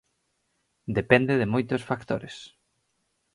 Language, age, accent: Galician, 19-29, Normativo (estándar)